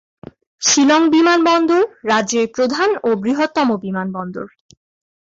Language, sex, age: Bengali, female, under 19